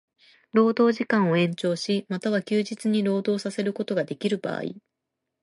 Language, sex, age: Japanese, female, 30-39